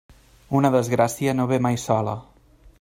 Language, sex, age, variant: Catalan, male, 30-39, Central